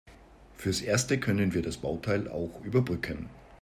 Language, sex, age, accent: German, male, 50-59, Österreichisches Deutsch